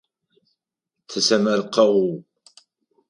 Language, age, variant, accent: Adyghe, 60-69, Адыгабзэ (Кирил, пстэумэ зэдыряе), Кıэмгуй (Çemguy)